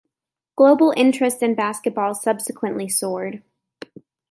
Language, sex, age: English, female, 19-29